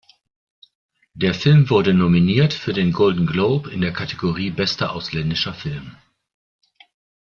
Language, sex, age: German, male, 60-69